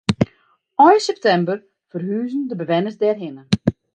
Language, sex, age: Western Frisian, female, 40-49